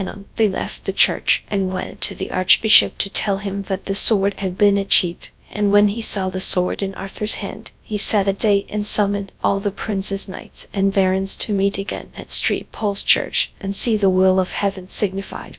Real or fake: fake